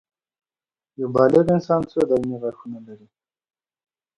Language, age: Pashto, 30-39